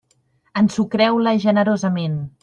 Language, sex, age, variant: Catalan, male, 30-39, Central